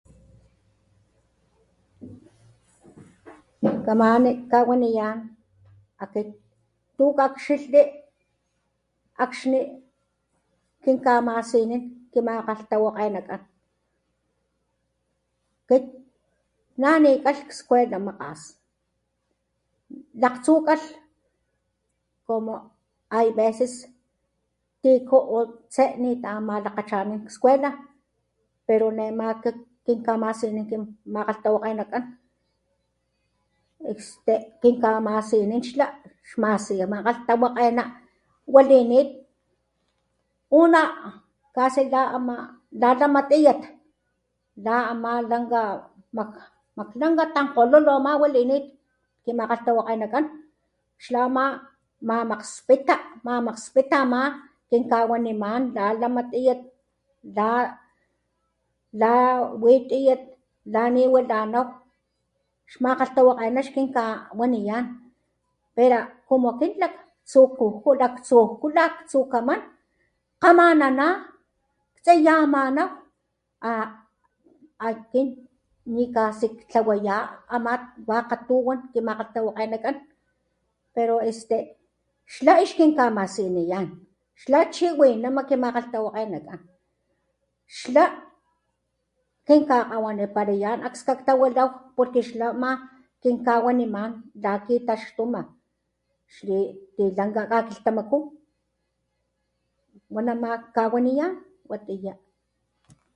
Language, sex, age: Papantla Totonac, female, 40-49